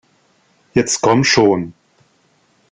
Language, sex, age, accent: German, male, 40-49, Deutschland Deutsch